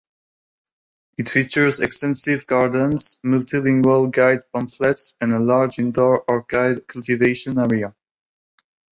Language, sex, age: English, male, under 19